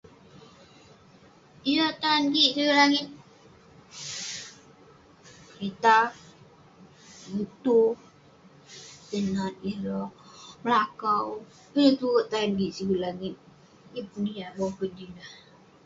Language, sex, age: Western Penan, female, under 19